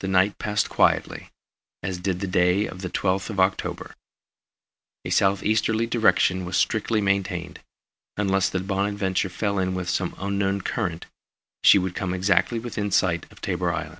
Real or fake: real